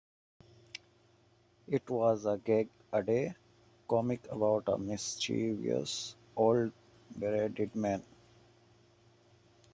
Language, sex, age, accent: English, male, 30-39, India and South Asia (India, Pakistan, Sri Lanka)